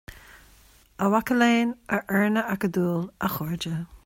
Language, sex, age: Irish, female, 40-49